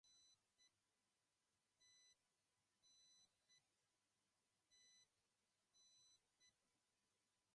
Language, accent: Spanish, Caribe: Cuba, Venezuela, Puerto Rico, República Dominicana, Panamá, Colombia caribeña, México caribeño, Costa del golfo de México